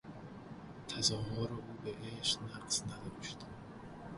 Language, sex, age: Persian, male, 19-29